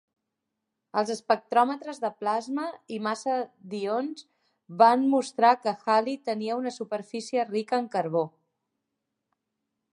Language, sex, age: Catalan, female, 30-39